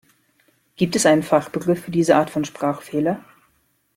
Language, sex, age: German, female, 19-29